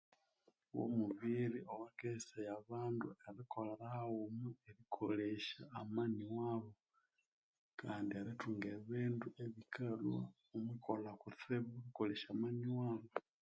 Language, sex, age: Konzo, male, 19-29